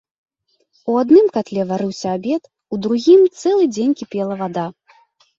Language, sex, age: Belarusian, female, 19-29